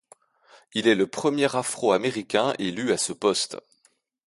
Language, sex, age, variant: French, male, 40-49, Français de métropole